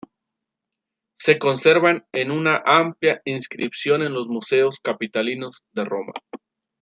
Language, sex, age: Spanish, male, 40-49